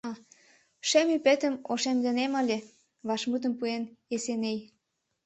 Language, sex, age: Mari, female, under 19